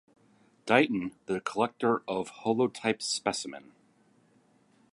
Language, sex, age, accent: English, male, 50-59, United States English